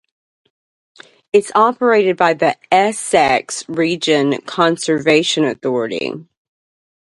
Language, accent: English, southern United States